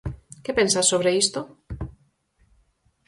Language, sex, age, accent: Galician, female, 30-39, Normativo (estándar)